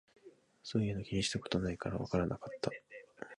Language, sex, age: Japanese, male, 19-29